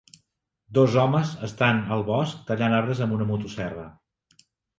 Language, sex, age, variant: Catalan, male, 50-59, Central